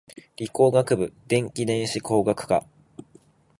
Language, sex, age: Japanese, male, 19-29